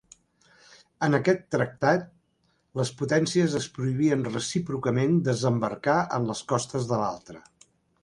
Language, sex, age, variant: Catalan, male, 60-69, Central